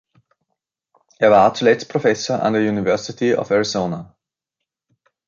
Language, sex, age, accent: German, male, 30-39, Österreichisches Deutsch